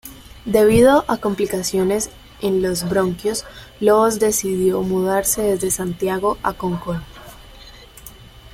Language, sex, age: Spanish, female, under 19